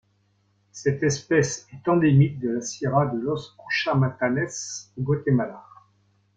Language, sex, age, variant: French, male, 60-69, Français de métropole